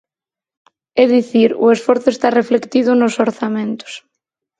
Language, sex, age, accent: Galician, female, 30-39, Normativo (estándar)